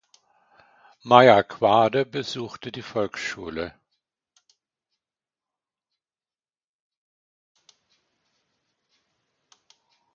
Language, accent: German, Deutschland Deutsch